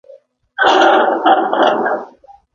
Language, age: English, 19-29